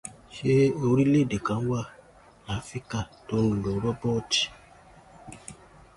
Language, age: Yoruba, 40-49